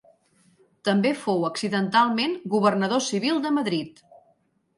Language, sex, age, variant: Catalan, female, 40-49, Central